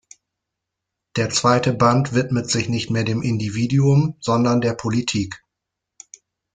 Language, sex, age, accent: German, male, 40-49, Deutschland Deutsch